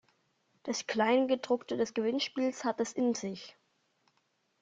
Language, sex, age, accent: German, male, under 19, Deutschland Deutsch